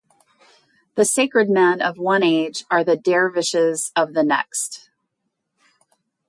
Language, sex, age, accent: English, female, 50-59, United States English